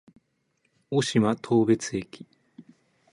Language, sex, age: Japanese, male, 19-29